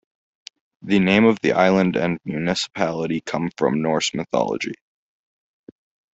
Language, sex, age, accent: English, male, 19-29, United States English